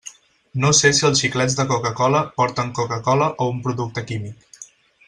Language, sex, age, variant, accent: Catalan, male, 19-29, Central, central; Barceloní